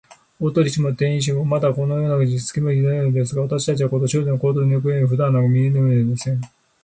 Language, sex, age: Japanese, male, 50-59